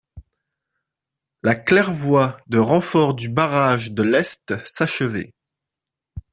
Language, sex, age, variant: French, male, 30-39, Français de métropole